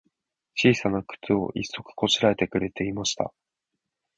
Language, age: Japanese, 19-29